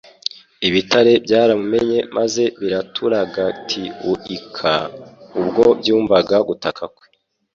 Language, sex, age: Kinyarwanda, male, 19-29